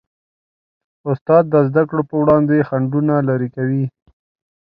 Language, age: Pashto, 19-29